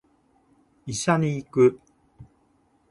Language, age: Japanese, 19-29